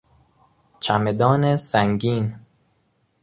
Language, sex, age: Persian, male, 19-29